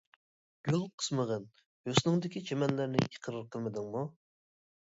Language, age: Uyghur, 19-29